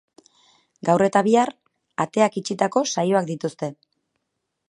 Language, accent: Basque, Erdialdekoa edo Nafarra (Gipuzkoa, Nafarroa)